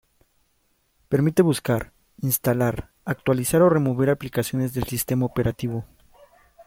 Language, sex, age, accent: Spanish, male, 19-29, México